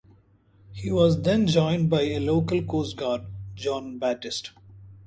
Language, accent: English, India and South Asia (India, Pakistan, Sri Lanka)